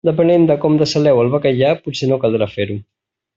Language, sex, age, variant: Catalan, male, 30-39, Central